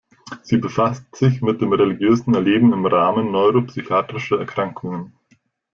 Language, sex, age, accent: German, male, 19-29, Deutschland Deutsch